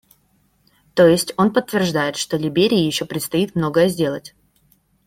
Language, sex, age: Russian, female, 19-29